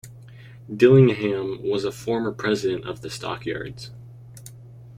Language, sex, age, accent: English, male, under 19, United States English